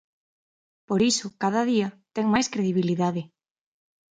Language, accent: Galician, Atlántico (seseo e gheada)